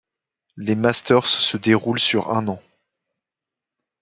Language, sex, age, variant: French, male, 19-29, Français de métropole